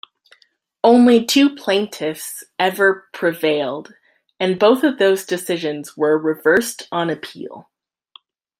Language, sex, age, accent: English, female, 19-29, United States English